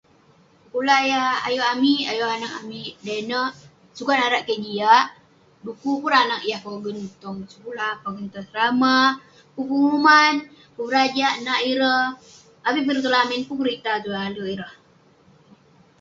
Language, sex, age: Western Penan, female, under 19